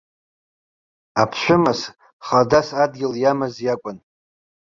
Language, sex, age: Abkhazian, male, 40-49